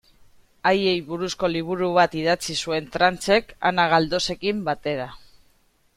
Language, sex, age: Basque, female, 30-39